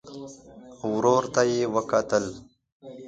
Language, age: Pashto, 19-29